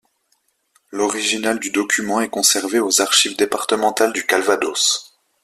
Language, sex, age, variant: French, male, 19-29, Français de métropole